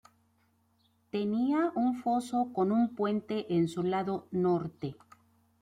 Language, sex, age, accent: Spanish, female, 50-59, México